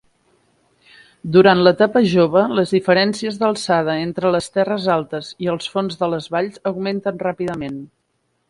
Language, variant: Catalan, Central